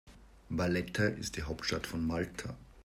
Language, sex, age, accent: German, male, 50-59, Österreichisches Deutsch